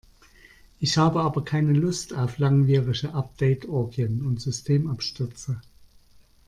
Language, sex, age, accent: German, male, 50-59, Deutschland Deutsch